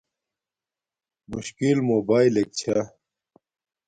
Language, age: Domaaki, 30-39